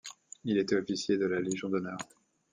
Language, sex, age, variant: French, male, 50-59, Français de métropole